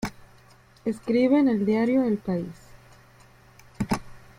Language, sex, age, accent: Spanish, female, 19-29, México